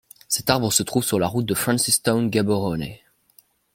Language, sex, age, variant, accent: French, male, under 19, Français d'Europe, Français de Belgique